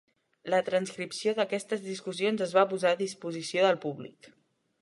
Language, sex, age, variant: Catalan, male, 19-29, Central